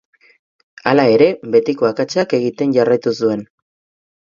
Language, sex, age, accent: Basque, male, 19-29, Mendebalekoa (Araba, Bizkaia, Gipuzkoako mendebaleko herri batzuk)